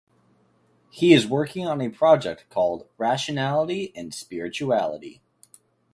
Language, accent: English, United States English